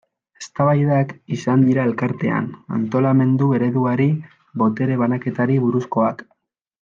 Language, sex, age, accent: Basque, male, 19-29, Mendebalekoa (Araba, Bizkaia, Gipuzkoako mendebaleko herri batzuk)